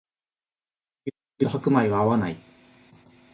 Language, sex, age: Japanese, male, 50-59